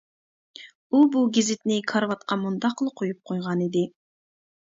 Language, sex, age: Uyghur, female, 19-29